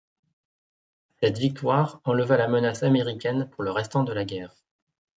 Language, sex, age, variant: French, male, 30-39, Français de métropole